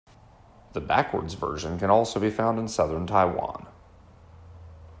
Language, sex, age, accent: English, male, 30-39, United States English